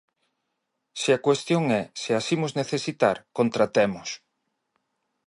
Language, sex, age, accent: Galician, male, 40-49, Normativo (estándar)